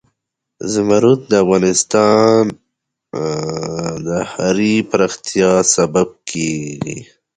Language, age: Pashto, 19-29